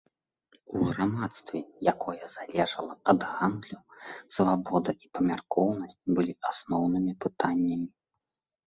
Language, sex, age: Belarusian, male, 30-39